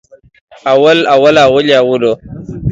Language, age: Pashto, 19-29